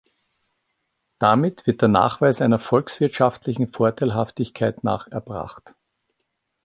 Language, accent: German, Österreichisches Deutsch